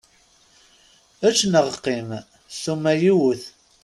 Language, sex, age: Kabyle, male, 30-39